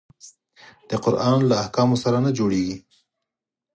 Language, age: Pashto, 30-39